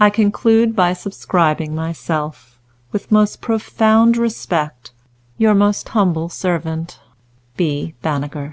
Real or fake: real